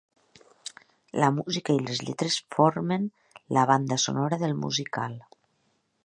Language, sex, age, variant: Catalan, female, 40-49, Nord-Occidental